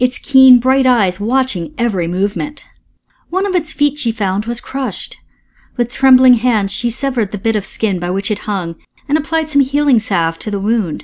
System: none